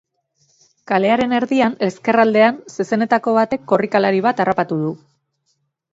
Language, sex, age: Basque, female, 30-39